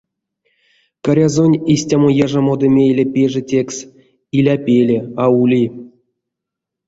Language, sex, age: Erzya, male, 30-39